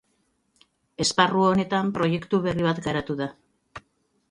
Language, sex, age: Basque, female, 50-59